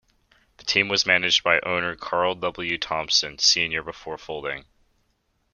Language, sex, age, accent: English, male, under 19, United States English